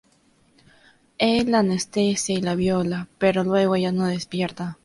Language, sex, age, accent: Spanish, female, 19-29, Andino-Pacífico: Colombia, Perú, Ecuador, oeste de Bolivia y Venezuela andina